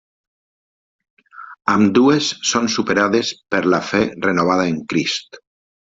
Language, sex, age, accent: Catalan, male, 50-59, valencià